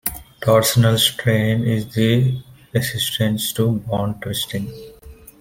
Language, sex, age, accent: English, male, 19-29, India and South Asia (India, Pakistan, Sri Lanka)